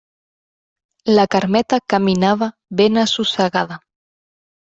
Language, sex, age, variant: Catalan, female, 19-29, Central